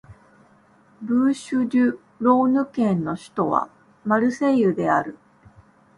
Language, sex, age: Japanese, female, 40-49